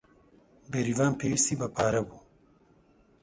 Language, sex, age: Central Kurdish, male, 30-39